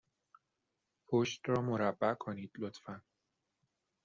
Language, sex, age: Persian, male, 30-39